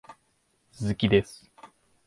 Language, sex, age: Japanese, male, 19-29